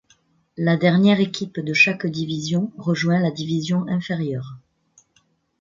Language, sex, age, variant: French, female, 30-39, Français de métropole